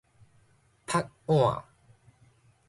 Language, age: Min Nan Chinese, 19-29